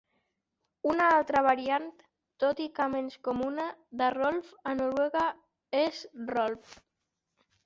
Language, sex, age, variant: Catalan, male, under 19, Central